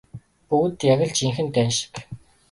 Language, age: Mongolian, 19-29